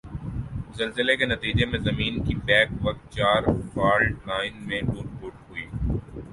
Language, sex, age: Urdu, male, 19-29